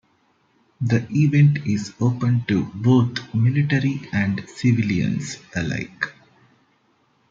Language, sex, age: English, male, 30-39